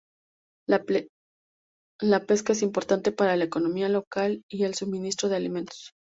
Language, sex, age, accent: Spanish, female, 30-39, México